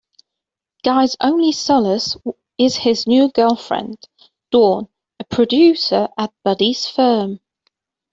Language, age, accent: English, 19-29, England English